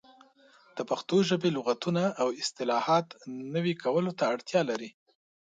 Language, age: Pashto, 19-29